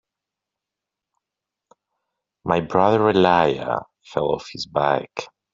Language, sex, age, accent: English, male, 30-39, England English